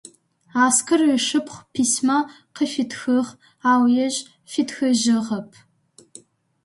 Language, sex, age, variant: Adyghe, female, under 19, Адыгабзэ (Кирил, пстэумэ зэдыряе)